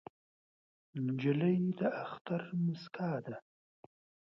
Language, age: Pashto, 19-29